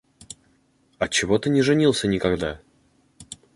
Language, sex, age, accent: Russian, male, under 19, Русский